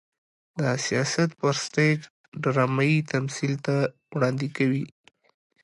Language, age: Pashto, 19-29